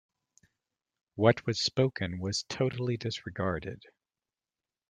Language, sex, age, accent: English, male, 40-49, United States English